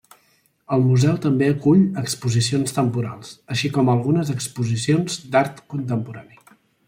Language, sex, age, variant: Catalan, male, 19-29, Central